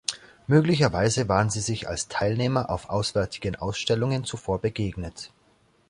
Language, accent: German, Österreichisches Deutsch